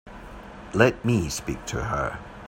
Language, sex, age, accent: English, male, 60-69, Scottish English